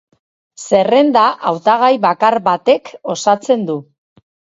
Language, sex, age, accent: Basque, female, 50-59, Erdialdekoa edo Nafarra (Gipuzkoa, Nafarroa)